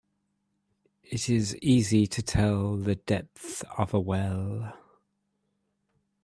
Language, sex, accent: English, male, England English